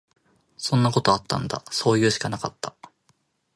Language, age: Japanese, 19-29